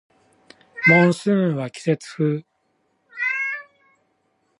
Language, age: Japanese, 40-49